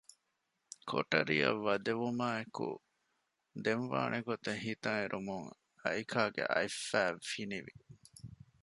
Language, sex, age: Divehi, male, 30-39